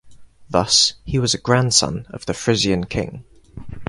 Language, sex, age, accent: English, male, 19-29, England English